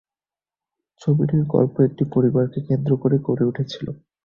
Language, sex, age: Bengali, male, 19-29